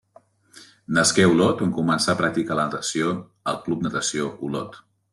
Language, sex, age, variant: Catalan, male, 40-49, Central